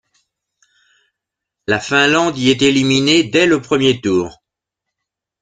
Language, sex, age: French, male, 60-69